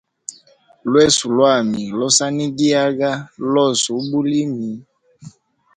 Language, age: Hemba, 19-29